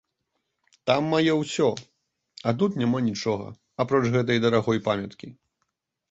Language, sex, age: Belarusian, male, 19-29